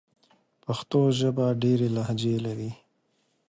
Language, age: Pashto, 40-49